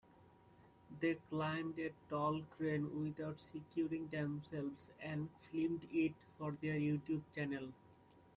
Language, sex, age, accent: English, male, 19-29, India and South Asia (India, Pakistan, Sri Lanka)